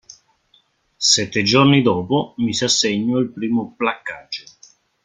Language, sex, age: Italian, male, 50-59